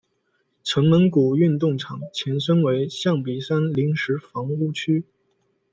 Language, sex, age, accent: Chinese, male, 19-29, 出生地：河北省